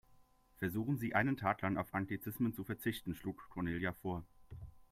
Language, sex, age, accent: German, male, 19-29, Deutschland Deutsch